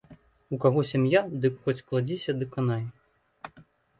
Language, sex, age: Belarusian, male, 30-39